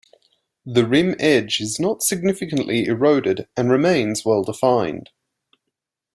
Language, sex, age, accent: English, male, 19-29, Australian English